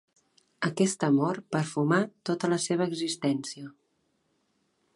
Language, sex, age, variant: Catalan, female, 19-29, Central